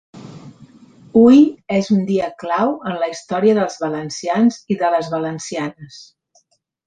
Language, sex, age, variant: Catalan, female, 50-59, Central